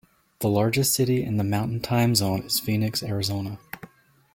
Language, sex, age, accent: English, male, 19-29, United States English